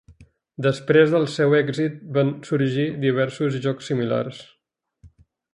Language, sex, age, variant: Catalan, male, 30-39, Central